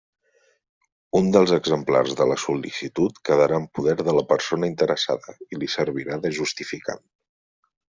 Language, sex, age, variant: Catalan, male, 19-29, Central